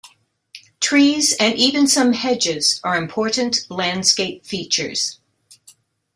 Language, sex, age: English, female, 60-69